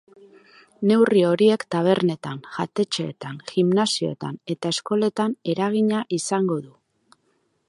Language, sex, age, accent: Basque, female, 40-49, Mendebalekoa (Araba, Bizkaia, Gipuzkoako mendebaleko herri batzuk)